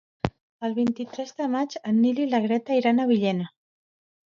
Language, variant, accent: Catalan, Central, central